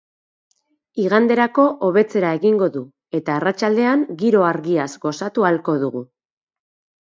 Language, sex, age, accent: Basque, female, 40-49, Mendebalekoa (Araba, Bizkaia, Gipuzkoako mendebaleko herri batzuk)